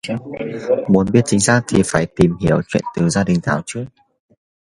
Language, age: Vietnamese, 19-29